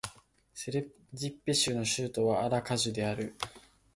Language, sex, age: Japanese, male, 19-29